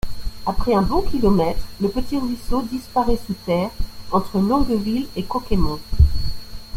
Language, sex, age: French, female, 50-59